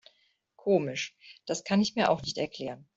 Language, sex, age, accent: German, female, 30-39, Deutschland Deutsch